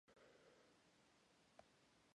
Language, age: English, 19-29